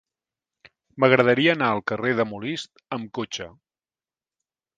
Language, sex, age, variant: Catalan, male, 50-59, Central